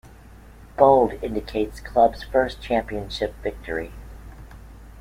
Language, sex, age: English, female, 50-59